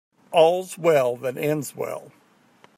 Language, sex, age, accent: English, male, 60-69, United States English